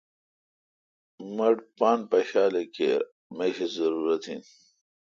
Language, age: Kalkoti, 50-59